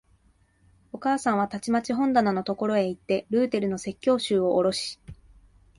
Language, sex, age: Japanese, female, 19-29